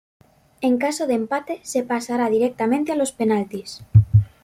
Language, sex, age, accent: Spanish, female, under 19, España: Norte peninsular (Asturias, Castilla y León, Cantabria, País Vasco, Navarra, Aragón, La Rioja, Guadalajara, Cuenca)